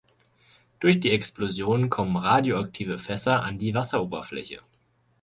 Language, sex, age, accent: German, male, 19-29, Deutschland Deutsch